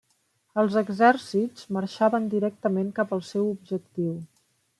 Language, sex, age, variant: Catalan, female, 50-59, Central